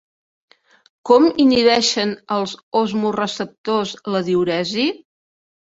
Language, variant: Catalan, Central